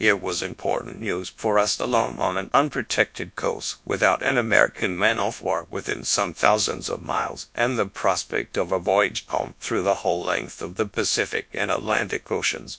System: TTS, GradTTS